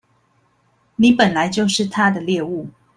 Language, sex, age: Chinese, female, 30-39